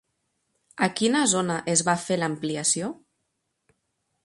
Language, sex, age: Catalan, female, 30-39